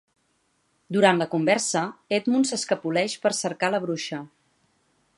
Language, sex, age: Catalan, female, 40-49